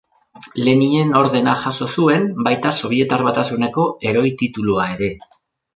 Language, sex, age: Basque, male, 40-49